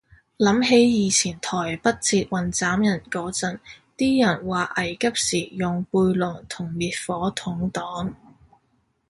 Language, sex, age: Cantonese, female, 19-29